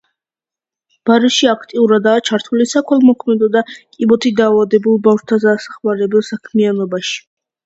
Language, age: Georgian, under 19